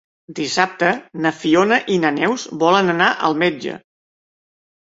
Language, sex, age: Catalan, female, 40-49